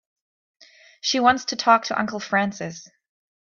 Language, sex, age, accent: English, female, 19-29, United States English